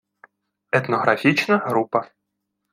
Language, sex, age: Ukrainian, male, 30-39